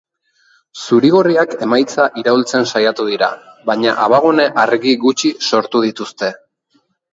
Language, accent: Basque, Erdialdekoa edo Nafarra (Gipuzkoa, Nafarroa)